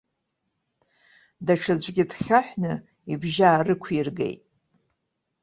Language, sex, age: Abkhazian, female, 60-69